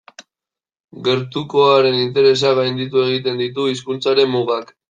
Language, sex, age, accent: Basque, male, 19-29, Mendebalekoa (Araba, Bizkaia, Gipuzkoako mendebaleko herri batzuk)